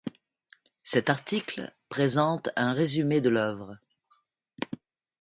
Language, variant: French, Français de métropole